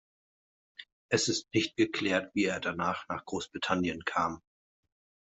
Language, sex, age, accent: German, male, 40-49, Deutschland Deutsch